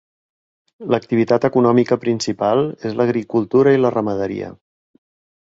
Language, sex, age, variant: Catalan, male, 40-49, Central